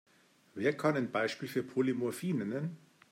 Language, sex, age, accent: German, male, 50-59, Deutschland Deutsch